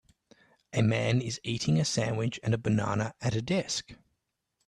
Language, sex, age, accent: English, male, 30-39, Australian English